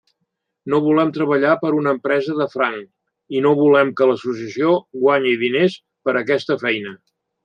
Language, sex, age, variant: Catalan, male, 80-89, Central